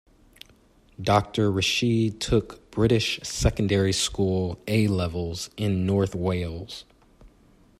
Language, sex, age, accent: English, male, 19-29, United States English